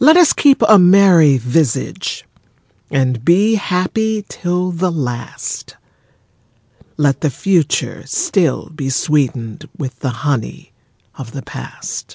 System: none